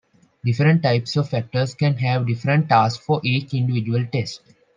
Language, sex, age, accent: English, male, 19-29, India and South Asia (India, Pakistan, Sri Lanka)